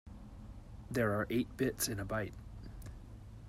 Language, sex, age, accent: English, male, 30-39, United States English